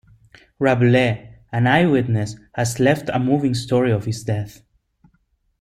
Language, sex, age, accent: English, male, 30-39, United States English